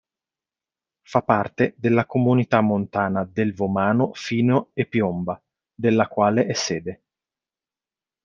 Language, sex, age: Italian, male, 30-39